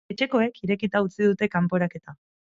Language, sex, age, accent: Basque, female, 30-39, Mendebalekoa (Araba, Bizkaia, Gipuzkoako mendebaleko herri batzuk)